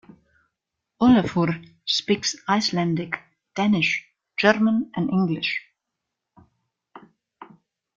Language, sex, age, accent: English, female, 19-29, England English